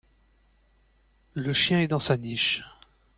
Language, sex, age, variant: French, male, 30-39, Français de métropole